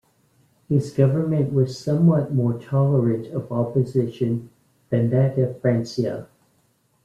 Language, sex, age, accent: English, male, 50-59, United States English